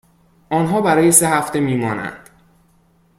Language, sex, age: Persian, male, 19-29